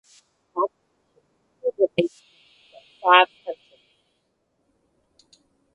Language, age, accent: English, under 19, United States English